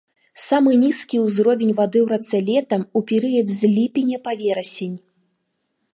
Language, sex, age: Belarusian, female, 30-39